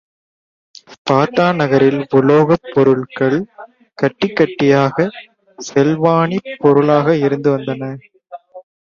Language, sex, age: Tamil, male, 19-29